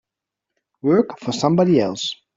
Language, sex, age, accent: English, male, 30-39, England English